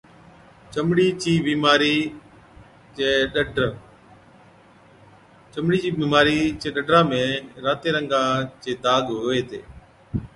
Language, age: Od, 50-59